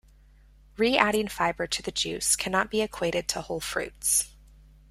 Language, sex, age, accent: English, female, 30-39, United States English